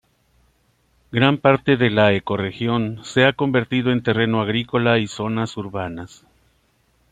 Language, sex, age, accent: Spanish, male, 60-69, México